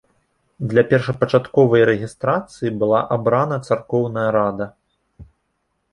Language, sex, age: Belarusian, male, 19-29